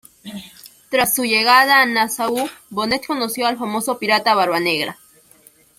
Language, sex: Spanish, female